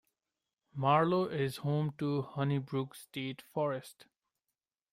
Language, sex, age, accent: English, male, 19-29, India and South Asia (India, Pakistan, Sri Lanka)